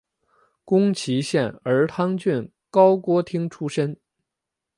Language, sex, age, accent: Chinese, male, 30-39, 出生地：北京市